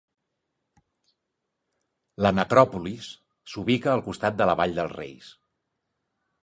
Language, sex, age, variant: Catalan, male, 40-49, Central